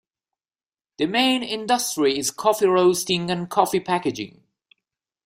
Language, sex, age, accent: English, male, 30-39, United States English